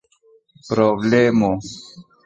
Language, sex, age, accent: Esperanto, male, 19-29, Internacia